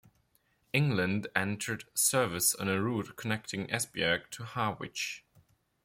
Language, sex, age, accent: English, male, 19-29, England English